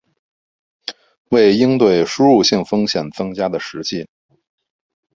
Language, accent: Chinese, 出生地：北京市